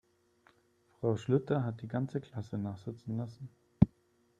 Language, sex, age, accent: German, male, 30-39, Deutschland Deutsch